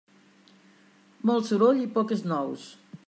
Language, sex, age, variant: Catalan, female, 70-79, Central